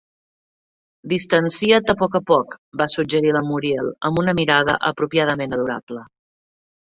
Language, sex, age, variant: Catalan, female, 40-49, Septentrional